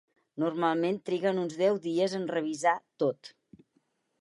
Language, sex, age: Catalan, female, 60-69